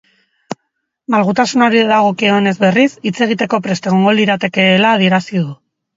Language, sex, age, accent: Basque, female, 40-49, Erdialdekoa edo Nafarra (Gipuzkoa, Nafarroa)